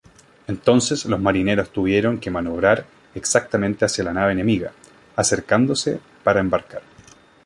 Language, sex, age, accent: Spanish, male, 19-29, Chileno: Chile, Cuyo